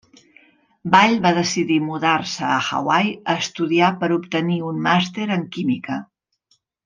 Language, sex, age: Catalan, female, 60-69